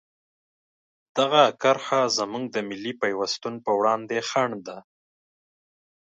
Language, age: Pashto, 30-39